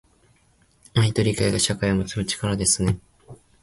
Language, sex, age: Japanese, male, 19-29